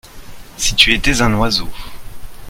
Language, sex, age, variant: French, male, 30-39, Français de métropole